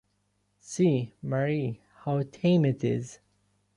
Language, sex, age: English, male, 19-29